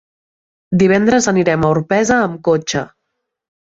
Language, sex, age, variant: Catalan, female, 19-29, Central